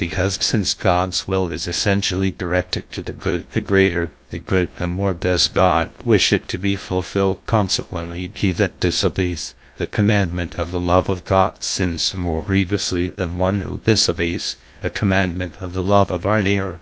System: TTS, GlowTTS